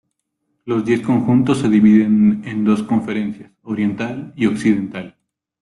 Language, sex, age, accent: Spanish, male, 30-39, México